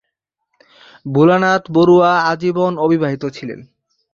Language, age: Bengali, 19-29